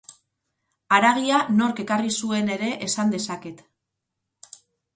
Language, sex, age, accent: Basque, female, 40-49, Mendebalekoa (Araba, Bizkaia, Gipuzkoako mendebaleko herri batzuk)